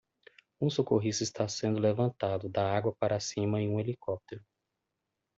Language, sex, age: Portuguese, male, 30-39